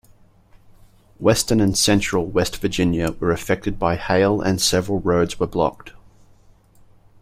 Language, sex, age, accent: English, male, 30-39, Australian English